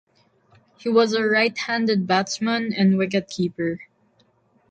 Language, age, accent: English, under 19, Filipino